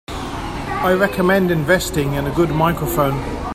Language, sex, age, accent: English, male, 50-59, England English